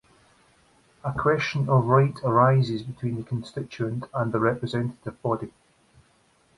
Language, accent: English, Scottish English